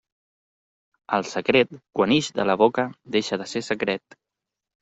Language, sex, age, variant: Catalan, male, 30-39, Central